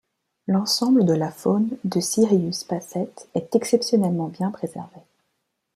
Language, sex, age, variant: French, female, 19-29, Français de métropole